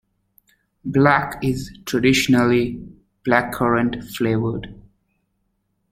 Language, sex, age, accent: English, male, 30-39, United States English